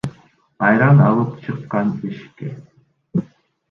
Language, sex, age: Kyrgyz, male, 19-29